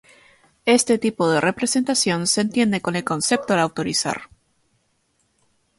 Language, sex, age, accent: Spanish, female, 19-29, Rioplatense: Argentina, Uruguay, este de Bolivia, Paraguay